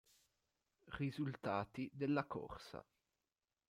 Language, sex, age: Italian, male, 19-29